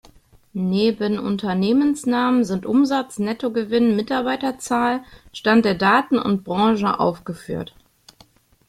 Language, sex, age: German, female, 30-39